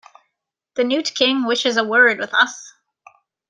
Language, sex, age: English, female, 30-39